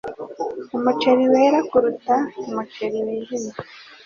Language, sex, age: Kinyarwanda, female, 30-39